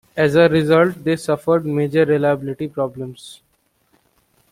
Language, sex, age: English, male, 19-29